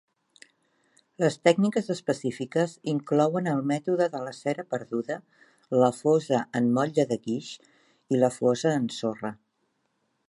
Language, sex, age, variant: Catalan, female, 40-49, Central